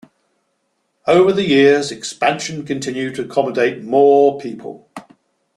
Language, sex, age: English, male, 60-69